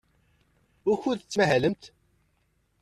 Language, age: Kabyle, 40-49